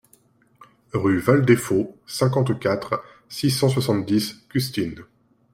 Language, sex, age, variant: French, male, 19-29, Français de métropole